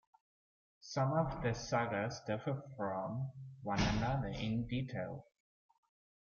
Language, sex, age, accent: English, male, 19-29, Southern African (South Africa, Zimbabwe, Namibia)